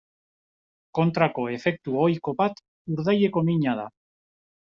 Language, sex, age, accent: Basque, male, 50-59, Mendebalekoa (Araba, Bizkaia, Gipuzkoako mendebaleko herri batzuk)